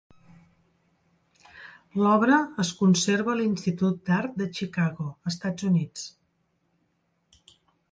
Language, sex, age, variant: Catalan, female, 50-59, Central